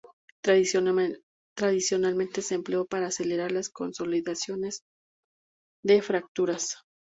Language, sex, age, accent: Spanish, female, 30-39, México